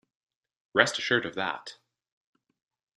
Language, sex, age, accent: English, male, 19-29, Canadian English